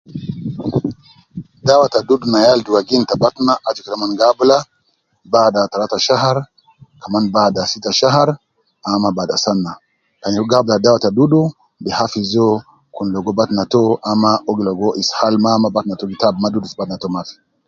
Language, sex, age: Nubi, male, 50-59